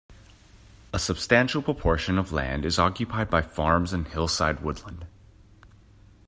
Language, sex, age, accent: English, male, 19-29, United States English